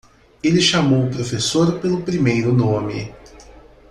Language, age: Portuguese, 30-39